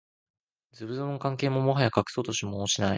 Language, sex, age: Japanese, male, under 19